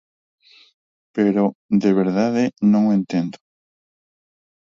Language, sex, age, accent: Galician, male, 50-59, Normativo (estándar)